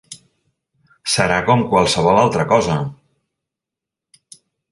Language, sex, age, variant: Catalan, male, 50-59, Central